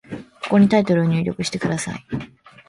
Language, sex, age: Japanese, female, 19-29